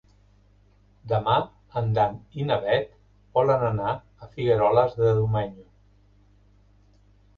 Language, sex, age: Catalan, male, 60-69